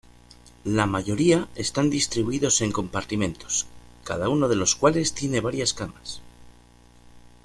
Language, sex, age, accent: Spanish, male, 40-49, España: Norte peninsular (Asturias, Castilla y León, Cantabria, País Vasco, Navarra, Aragón, La Rioja, Guadalajara, Cuenca)